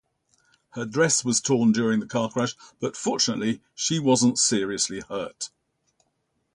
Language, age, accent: English, 70-79, England English